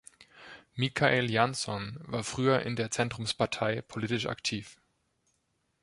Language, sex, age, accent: German, male, 19-29, Deutschland Deutsch